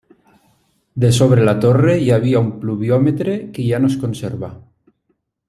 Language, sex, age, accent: Catalan, male, 30-39, valencià